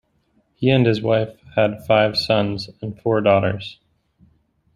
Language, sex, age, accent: English, male, 19-29, United States English